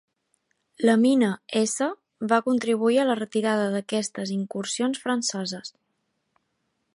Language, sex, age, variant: Catalan, female, 19-29, Balear